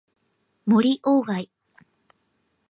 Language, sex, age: Japanese, female, 19-29